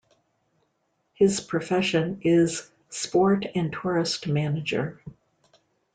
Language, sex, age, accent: English, female, 60-69, United States English